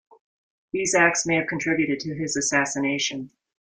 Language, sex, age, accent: English, female, 50-59, United States English